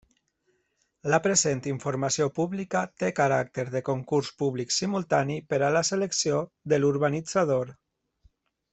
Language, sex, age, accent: Catalan, male, 30-39, valencià